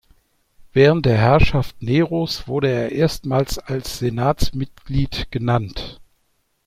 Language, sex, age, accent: German, male, 60-69, Deutschland Deutsch